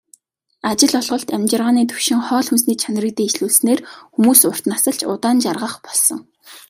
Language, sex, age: Mongolian, female, 19-29